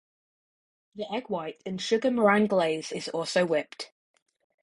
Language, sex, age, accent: English, male, under 19, England English